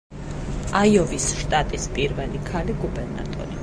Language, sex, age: Georgian, female, 40-49